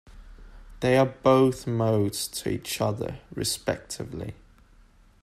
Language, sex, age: English, male, 19-29